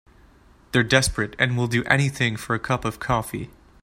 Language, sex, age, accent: English, male, 19-29, Canadian English